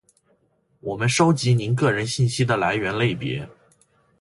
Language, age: Chinese, 19-29